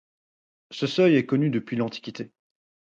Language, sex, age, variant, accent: French, male, 30-39, Français d'Europe, Français de Belgique